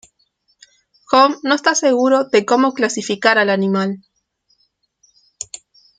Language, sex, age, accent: Spanish, female, 19-29, Rioplatense: Argentina, Uruguay, este de Bolivia, Paraguay